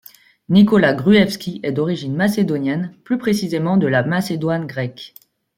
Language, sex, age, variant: French, female, 30-39, Français de métropole